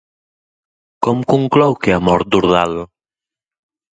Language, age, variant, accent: Catalan, 30-39, Central, central